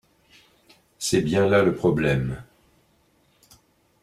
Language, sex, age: French, male, 60-69